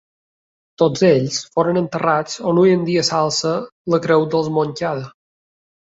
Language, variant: Catalan, Balear